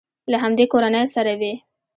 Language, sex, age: Pashto, female, 19-29